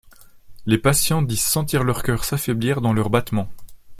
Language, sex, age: French, male, 30-39